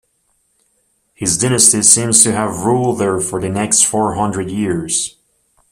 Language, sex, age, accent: English, male, 19-29, United States English